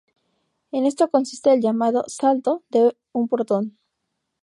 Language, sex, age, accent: Spanish, female, 19-29, México